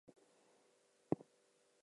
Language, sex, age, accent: English, female, 19-29, Southern African (South Africa, Zimbabwe, Namibia)